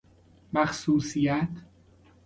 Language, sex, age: Persian, male, 30-39